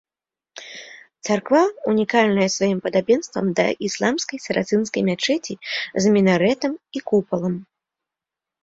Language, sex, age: Belarusian, female, 19-29